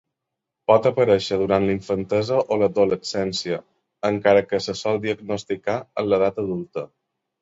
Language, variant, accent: Catalan, Balear, balear